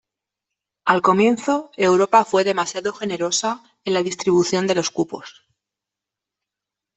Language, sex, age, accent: Spanish, female, 50-59, España: Centro-Sur peninsular (Madrid, Toledo, Castilla-La Mancha)